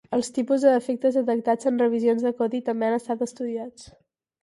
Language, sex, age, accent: Catalan, female, under 19, gironí